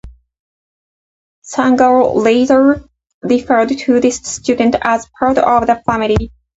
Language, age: English, 40-49